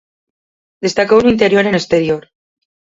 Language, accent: Galician, Oriental (común en zona oriental); Normativo (estándar)